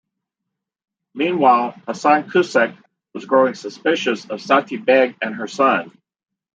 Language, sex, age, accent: English, male, 50-59, United States English